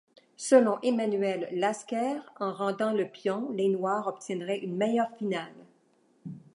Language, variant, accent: French, Français d'Amérique du Nord, Français du Canada